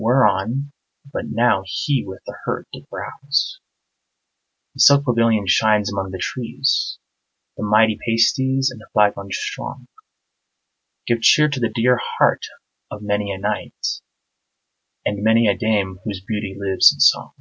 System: none